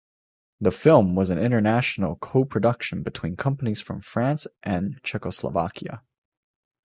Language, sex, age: English, male, 19-29